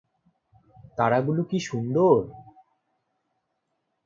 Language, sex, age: Bengali, male, 19-29